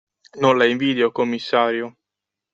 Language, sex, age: Italian, male, 19-29